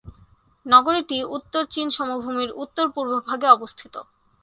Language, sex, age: Bengali, female, 19-29